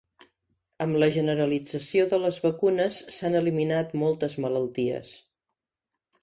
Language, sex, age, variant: Catalan, female, 50-59, Central